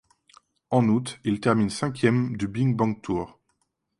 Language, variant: French, Français de métropole